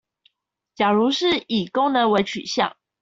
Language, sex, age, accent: Chinese, female, 19-29, 出生地：臺北市